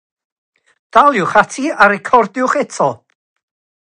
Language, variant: Welsh, North-Western Welsh